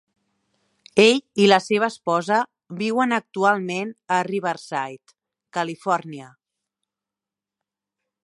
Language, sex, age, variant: Catalan, female, 40-49, Central